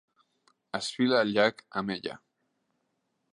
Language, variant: Catalan, Central